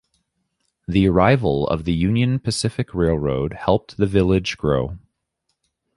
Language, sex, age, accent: English, male, 30-39, United States English